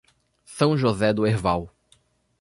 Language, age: Portuguese, 19-29